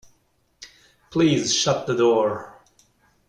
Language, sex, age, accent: English, male, 40-49, United States English